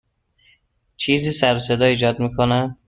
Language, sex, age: Persian, male, 19-29